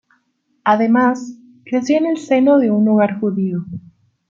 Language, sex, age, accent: Spanish, female, 19-29, México